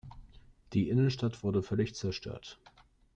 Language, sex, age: German, male, 19-29